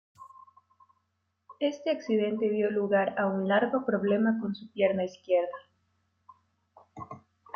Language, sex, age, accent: Spanish, female, 19-29, Andino-Pacífico: Colombia, Perú, Ecuador, oeste de Bolivia y Venezuela andina